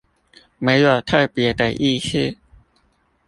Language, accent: Chinese, 出生地：臺北市